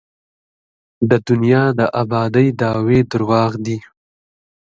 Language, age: Pashto, 19-29